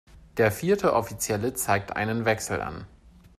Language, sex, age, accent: German, male, 30-39, Deutschland Deutsch